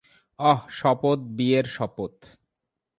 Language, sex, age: Bengali, male, 19-29